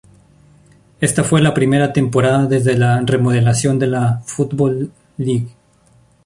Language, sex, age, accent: Spanish, male, 19-29, Andino-Pacífico: Colombia, Perú, Ecuador, oeste de Bolivia y Venezuela andina